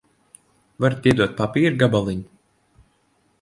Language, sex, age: Latvian, male, 19-29